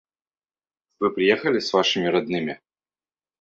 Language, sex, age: Russian, male, 19-29